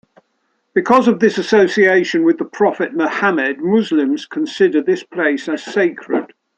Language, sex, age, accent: English, male, 70-79, England English